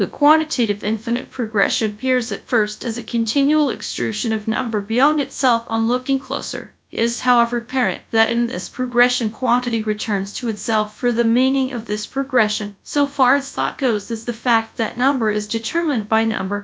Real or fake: fake